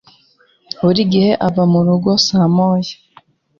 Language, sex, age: Kinyarwanda, female, 30-39